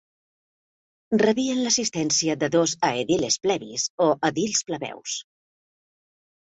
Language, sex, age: Catalan, female, 50-59